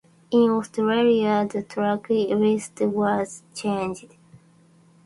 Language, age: English, 19-29